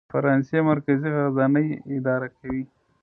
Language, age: Pashto, 30-39